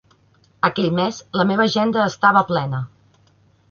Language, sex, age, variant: Catalan, female, 30-39, Central